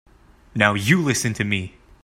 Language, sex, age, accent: English, male, 19-29, Canadian English